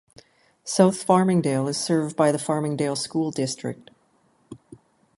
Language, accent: English, Canadian English